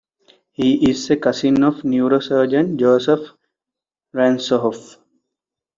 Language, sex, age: English, male, 19-29